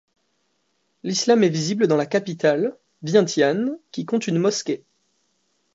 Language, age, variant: French, 19-29, Français de métropole